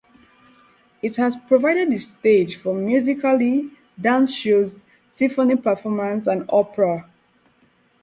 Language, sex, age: English, female, 19-29